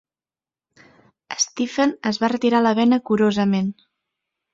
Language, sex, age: Catalan, female, 30-39